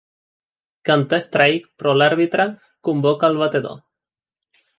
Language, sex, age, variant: Catalan, male, 19-29, Central